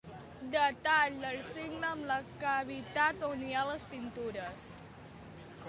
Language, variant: Catalan, Central